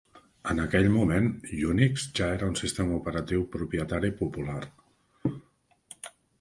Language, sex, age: Catalan, male, 40-49